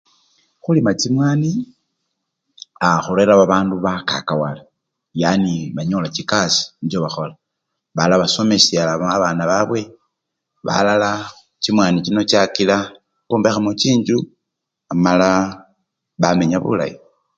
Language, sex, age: Luyia, male, 60-69